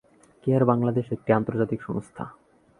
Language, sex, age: Bengali, male, 19-29